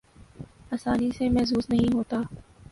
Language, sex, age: Urdu, female, 19-29